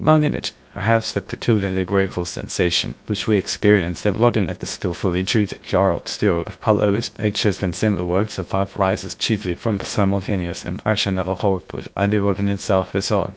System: TTS, GlowTTS